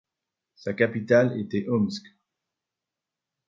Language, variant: French, Français de métropole